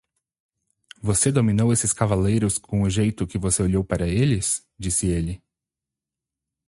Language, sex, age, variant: Portuguese, male, 30-39, Portuguese (Brasil)